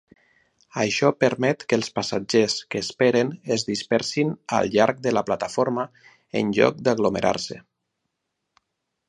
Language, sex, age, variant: Catalan, male, 40-49, Nord-Occidental